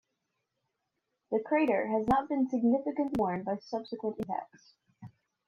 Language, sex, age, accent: English, female, 19-29, United States English